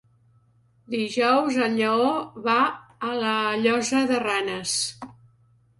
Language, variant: Catalan, Central